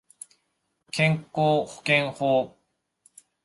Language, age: Japanese, 40-49